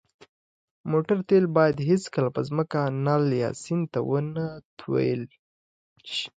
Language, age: Pashto, 19-29